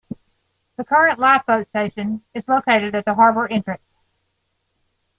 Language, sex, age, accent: English, female, 40-49, United States English